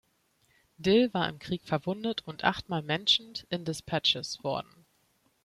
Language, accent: German, Deutschland Deutsch